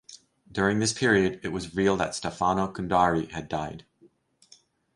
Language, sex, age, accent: English, male, 50-59, United States English